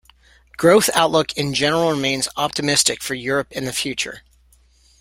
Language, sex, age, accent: English, male, 40-49, United States English